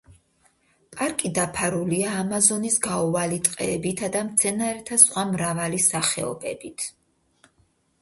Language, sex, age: Georgian, female, 40-49